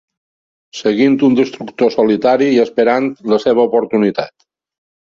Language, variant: Catalan, Balear